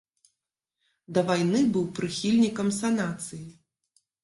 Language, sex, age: Belarusian, female, 40-49